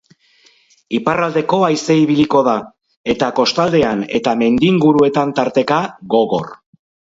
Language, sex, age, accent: Basque, male, 60-69, Mendebalekoa (Araba, Bizkaia, Gipuzkoako mendebaleko herri batzuk)